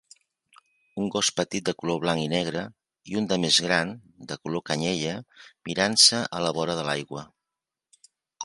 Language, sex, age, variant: Catalan, male, 50-59, Central